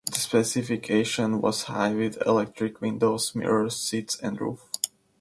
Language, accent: English, United States English